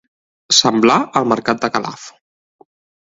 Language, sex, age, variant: Catalan, male, 30-39, Central